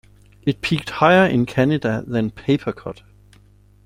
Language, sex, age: English, male, 40-49